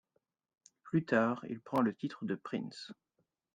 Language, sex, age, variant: French, male, 30-39, Français de métropole